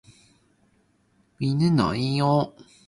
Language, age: Cantonese, 19-29